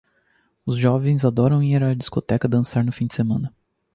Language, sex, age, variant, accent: Portuguese, male, 19-29, Portuguese (Brasil), Paulista